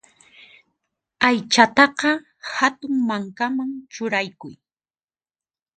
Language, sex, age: Puno Quechua, female, 30-39